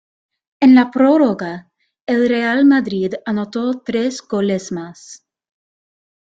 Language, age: Spanish, 19-29